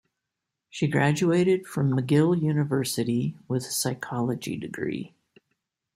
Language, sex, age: English, female, 60-69